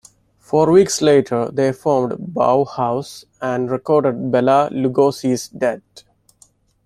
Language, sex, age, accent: English, male, 30-39, India and South Asia (India, Pakistan, Sri Lanka)